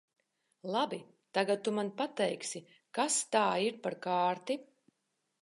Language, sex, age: Latvian, female, 40-49